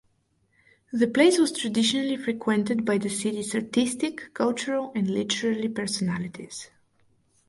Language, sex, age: English, female, 19-29